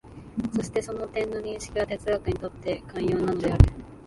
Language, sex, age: Japanese, female, 19-29